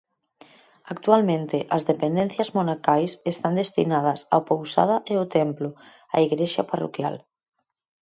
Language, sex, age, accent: Galician, female, 30-39, Normativo (estándar)